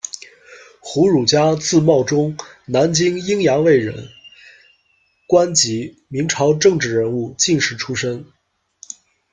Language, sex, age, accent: Chinese, male, 19-29, 出生地：山东省